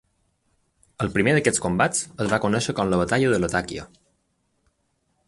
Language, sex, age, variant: Catalan, male, 30-39, Balear